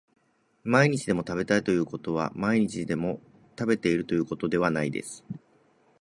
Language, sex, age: Japanese, male, 40-49